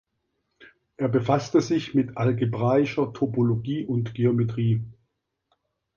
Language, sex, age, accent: German, male, 50-59, Deutschland Deutsch; Süddeutsch